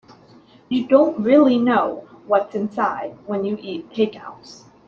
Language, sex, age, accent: English, female, 19-29, United States English